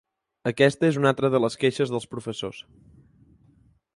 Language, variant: Catalan, Central